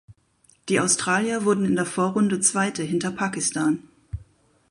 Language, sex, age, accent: German, female, 40-49, Deutschland Deutsch